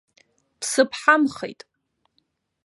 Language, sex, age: Abkhazian, female, 19-29